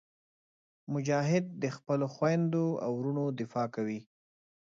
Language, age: Pashto, 30-39